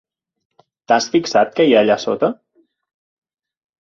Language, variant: Catalan, Central